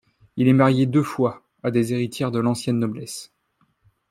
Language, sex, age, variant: French, male, 19-29, Français de métropole